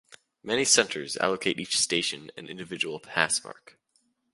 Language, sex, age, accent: English, male, under 19, United States English